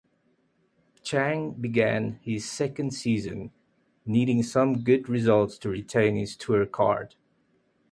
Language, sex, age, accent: English, male, 30-39, Southern African (South Africa, Zimbabwe, Namibia)